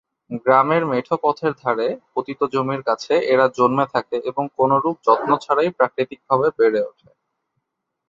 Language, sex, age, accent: Bengali, male, 19-29, Bangladeshi